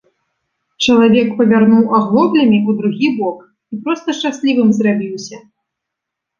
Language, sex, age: Belarusian, female, 19-29